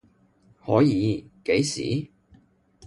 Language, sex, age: Cantonese, male, 19-29